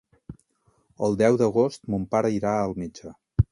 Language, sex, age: Catalan, male, 40-49